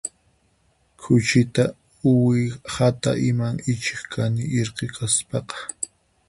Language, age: Puno Quechua, 19-29